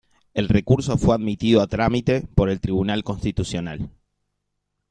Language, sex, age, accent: Spanish, male, 30-39, Rioplatense: Argentina, Uruguay, este de Bolivia, Paraguay